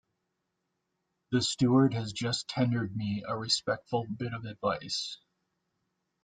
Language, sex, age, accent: English, male, 30-39, United States English